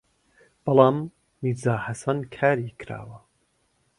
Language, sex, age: Central Kurdish, male, 30-39